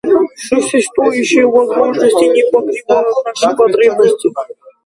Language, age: Russian, under 19